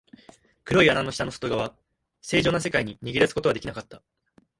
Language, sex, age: Japanese, male, 19-29